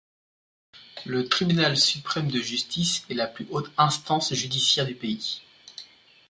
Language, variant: French, Français de métropole